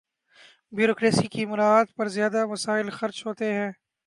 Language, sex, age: Urdu, male, 19-29